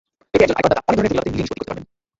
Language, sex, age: Bengali, male, 19-29